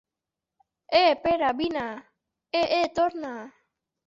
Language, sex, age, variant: Catalan, male, under 19, Central